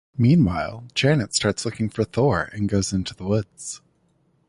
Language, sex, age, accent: English, male, 30-39, United States English